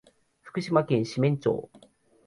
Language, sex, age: Japanese, male, 19-29